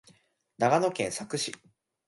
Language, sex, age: Japanese, male, under 19